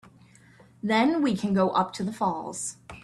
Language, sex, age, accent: English, female, 19-29, United States English